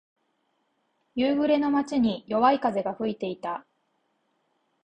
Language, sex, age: Japanese, female, 40-49